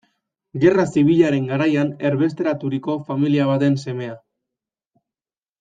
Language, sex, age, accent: Basque, male, 19-29, Erdialdekoa edo Nafarra (Gipuzkoa, Nafarroa)